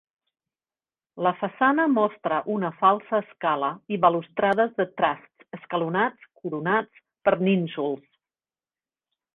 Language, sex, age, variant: Catalan, female, 50-59, Central